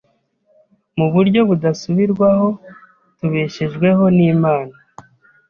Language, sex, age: Kinyarwanda, male, 30-39